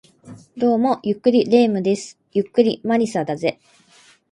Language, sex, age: Japanese, female, 30-39